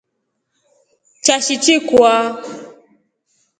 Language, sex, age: Rombo, female, 30-39